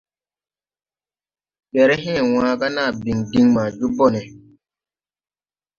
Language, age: Tupuri, 19-29